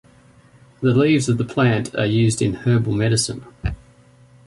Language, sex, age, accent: English, male, 40-49, Australian English